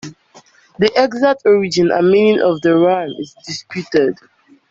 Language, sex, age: English, female, 19-29